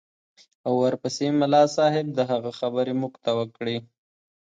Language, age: Pashto, 19-29